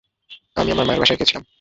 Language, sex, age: Bengali, male, 19-29